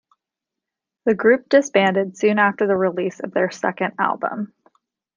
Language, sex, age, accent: English, female, 30-39, United States English